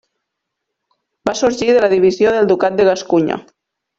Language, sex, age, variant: Catalan, female, 40-49, Nord-Occidental